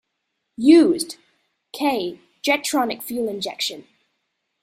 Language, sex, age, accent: English, male, under 19, Australian English